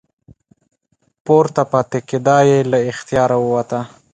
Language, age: Pashto, 19-29